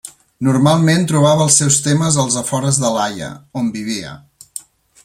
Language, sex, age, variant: Catalan, male, 50-59, Central